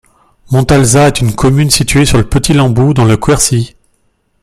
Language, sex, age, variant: French, male, 30-39, Français de métropole